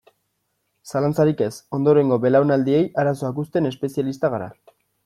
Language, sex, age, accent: Basque, male, 19-29, Erdialdekoa edo Nafarra (Gipuzkoa, Nafarroa)